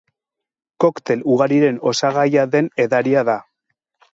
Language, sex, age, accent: Basque, male, 40-49, Erdialdekoa edo Nafarra (Gipuzkoa, Nafarroa)